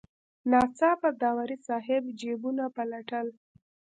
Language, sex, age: Pashto, female, under 19